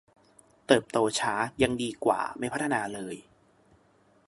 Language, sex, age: Thai, male, 19-29